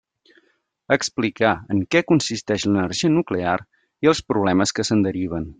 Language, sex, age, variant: Catalan, male, 30-39, Central